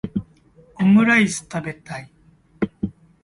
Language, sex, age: Japanese, male, 30-39